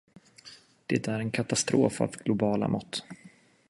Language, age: Swedish, 30-39